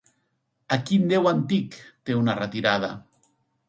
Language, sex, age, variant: Catalan, male, 40-49, Central